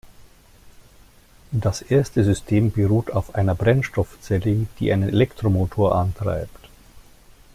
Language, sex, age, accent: German, male, 50-59, Deutschland Deutsch